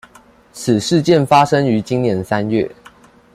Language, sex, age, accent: Chinese, male, under 19, 出生地：臺中市